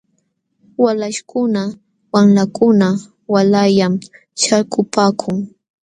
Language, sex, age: Jauja Wanca Quechua, female, 19-29